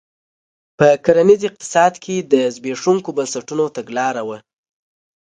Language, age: Pashto, 19-29